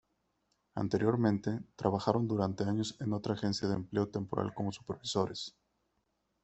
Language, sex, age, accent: Spanish, male, 30-39, México